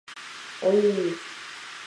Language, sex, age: Japanese, female, 19-29